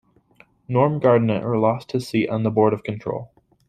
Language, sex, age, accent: English, male, under 19, United States English